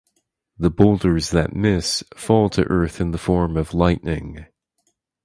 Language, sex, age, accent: English, male, 19-29, United States English